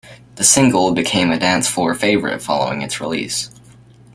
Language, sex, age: English, male, under 19